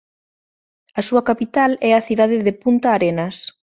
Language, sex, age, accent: Galician, female, 19-29, Normativo (estándar)